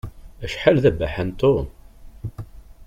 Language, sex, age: Kabyle, male, 40-49